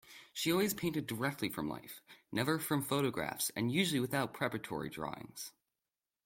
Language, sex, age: English, male, under 19